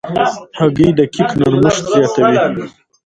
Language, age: Pashto, 19-29